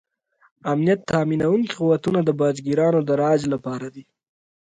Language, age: Pashto, 19-29